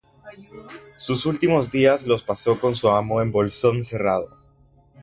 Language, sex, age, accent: Spanish, male, under 19, Andino-Pacífico: Colombia, Perú, Ecuador, oeste de Bolivia y Venezuela andina